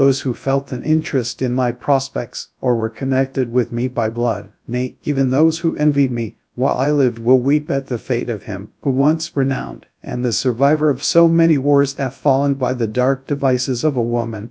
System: TTS, GradTTS